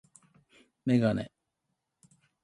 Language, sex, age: Japanese, male, 70-79